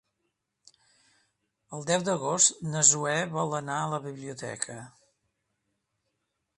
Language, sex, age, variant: Catalan, male, 60-69, Central